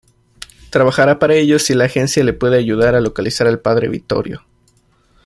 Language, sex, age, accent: Spanish, male, 19-29, México